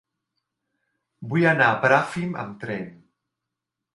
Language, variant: Catalan, Central